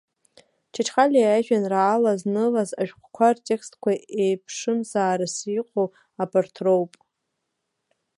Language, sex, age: Abkhazian, female, 19-29